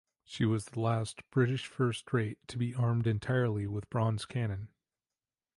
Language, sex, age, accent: English, male, 40-49, United States English